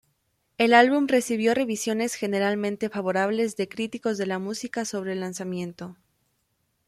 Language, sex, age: Spanish, female, 19-29